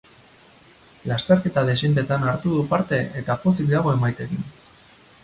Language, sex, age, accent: Basque, male, 30-39, Mendebalekoa (Araba, Bizkaia, Gipuzkoako mendebaleko herri batzuk)